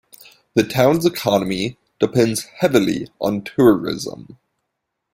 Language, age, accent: English, 19-29, United States English